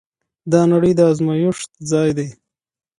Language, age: Pashto, 30-39